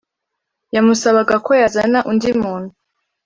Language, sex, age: Kinyarwanda, female, 19-29